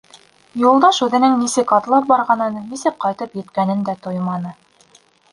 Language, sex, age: Bashkir, female, 19-29